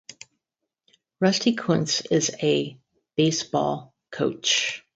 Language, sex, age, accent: English, female, 50-59, United States English; Midwestern